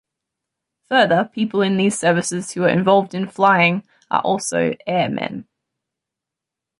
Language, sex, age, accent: English, female, 19-29, Australian English